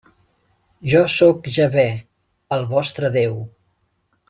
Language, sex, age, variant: Catalan, male, 30-39, Central